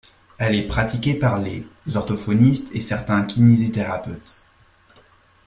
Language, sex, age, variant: French, male, 19-29, Français de métropole